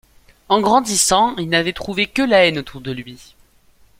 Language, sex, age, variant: French, male, under 19, Français de métropole